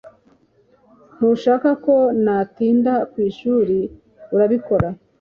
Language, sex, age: Kinyarwanda, female, 40-49